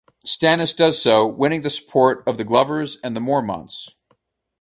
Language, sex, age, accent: English, male, 30-39, United States English